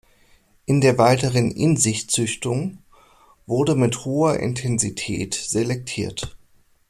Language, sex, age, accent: German, male, 30-39, Deutschland Deutsch